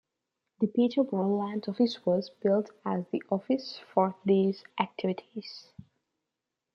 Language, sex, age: English, female, 19-29